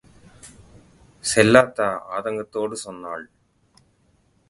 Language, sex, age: Tamil, male, 40-49